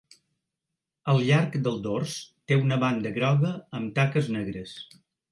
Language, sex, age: Catalan, male, 60-69